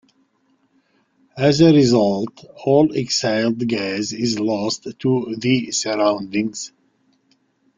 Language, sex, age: English, male, 60-69